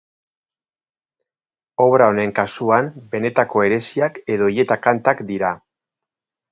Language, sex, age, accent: Basque, male, 30-39, Erdialdekoa edo Nafarra (Gipuzkoa, Nafarroa)